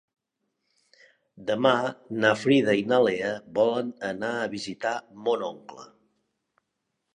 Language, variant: Catalan, Nord-Occidental